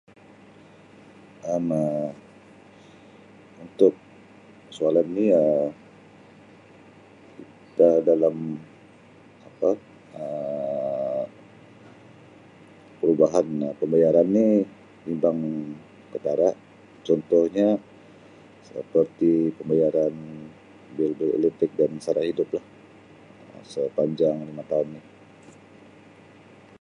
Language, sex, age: Sabah Malay, male, 40-49